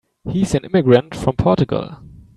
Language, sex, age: English, male, 19-29